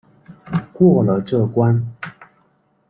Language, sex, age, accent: Chinese, male, 19-29, 出生地：四川省